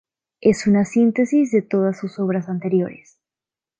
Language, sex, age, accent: Spanish, female, under 19, Andino-Pacífico: Colombia, Perú, Ecuador, oeste de Bolivia y Venezuela andina